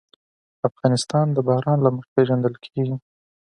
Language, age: Pashto, 19-29